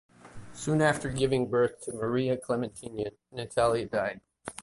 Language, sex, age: English, male, 30-39